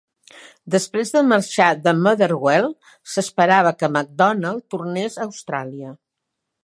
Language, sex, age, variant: Catalan, female, 60-69, Central